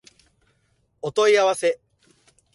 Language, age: Japanese, 19-29